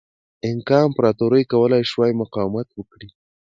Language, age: Pashto, 19-29